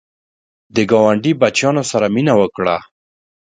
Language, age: Pashto, 19-29